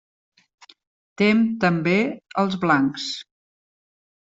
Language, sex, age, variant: Catalan, female, 50-59, Central